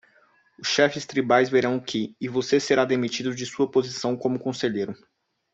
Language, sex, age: Portuguese, male, 19-29